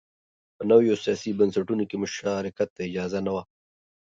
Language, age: Pashto, 30-39